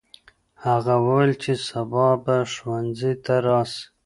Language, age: Pashto, 30-39